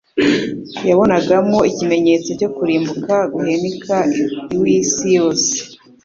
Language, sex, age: Kinyarwanda, female, 50-59